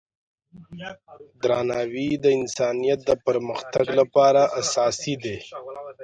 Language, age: Pashto, 19-29